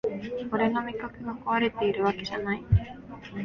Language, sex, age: Japanese, female, 19-29